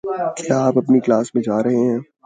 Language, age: Urdu, 19-29